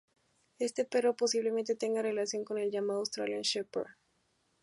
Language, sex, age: Spanish, female, 19-29